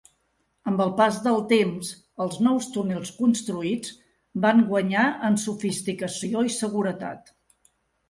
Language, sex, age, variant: Catalan, female, 60-69, Central